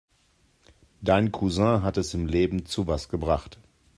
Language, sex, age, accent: German, male, 40-49, Deutschland Deutsch